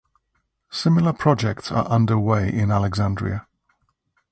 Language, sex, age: English, male, 50-59